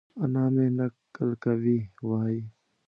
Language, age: Pashto, 30-39